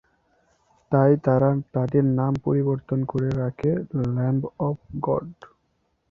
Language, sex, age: Bengali, male, 19-29